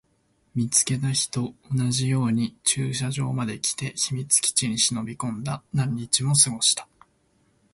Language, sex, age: Japanese, male, 19-29